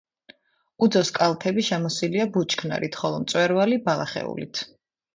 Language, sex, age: Georgian, female, 30-39